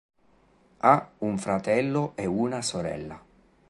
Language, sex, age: Italian, male, 30-39